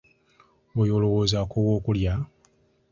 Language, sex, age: Ganda, male, 19-29